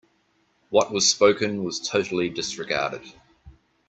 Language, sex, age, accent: English, male, 40-49, New Zealand English